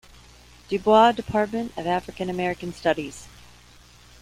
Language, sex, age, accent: English, female, 50-59, United States English